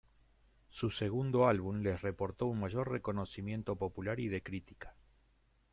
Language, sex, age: Spanish, male, 50-59